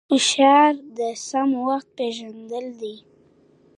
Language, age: Pashto, 19-29